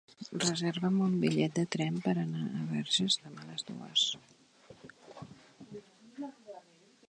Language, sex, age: Catalan, female, 40-49